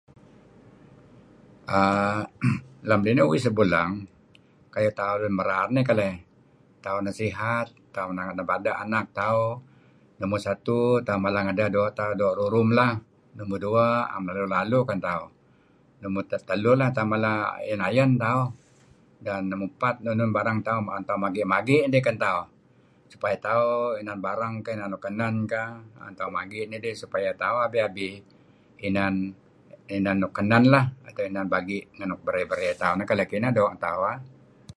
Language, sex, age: Kelabit, male, 70-79